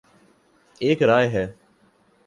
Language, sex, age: Urdu, male, 19-29